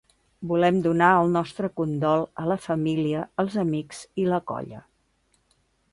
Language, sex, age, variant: Catalan, female, 60-69, Central